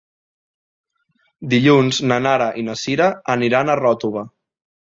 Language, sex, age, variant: Catalan, male, 19-29, Central